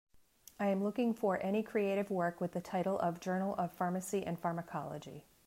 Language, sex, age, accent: English, female, 40-49, United States English